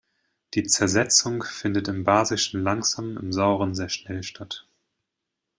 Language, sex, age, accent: German, male, 30-39, Deutschland Deutsch